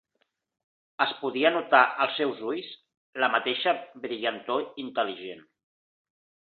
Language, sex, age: Catalan, male, 40-49